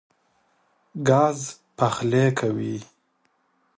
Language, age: Pashto, 19-29